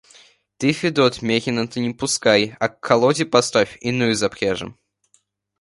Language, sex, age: Russian, male, under 19